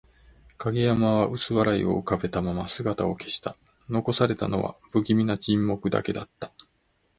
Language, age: Japanese, 50-59